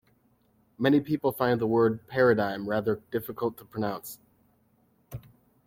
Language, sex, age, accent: English, male, 30-39, United States English